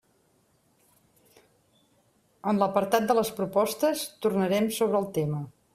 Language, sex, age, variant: Catalan, female, 50-59, Central